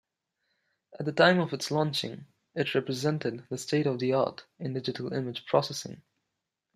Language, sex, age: English, male, under 19